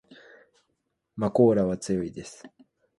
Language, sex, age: Japanese, male, 19-29